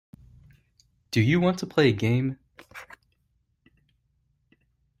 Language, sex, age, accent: English, male, 19-29, United States English